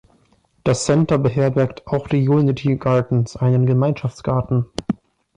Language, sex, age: German, male, 19-29